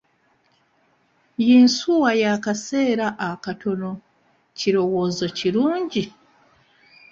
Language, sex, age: Ganda, female, 30-39